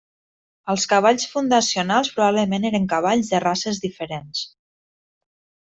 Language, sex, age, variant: Catalan, female, 30-39, Septentrional